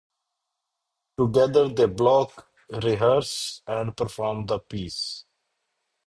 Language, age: English, 30-39